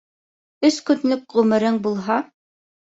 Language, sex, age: Bashkir, female, 19-29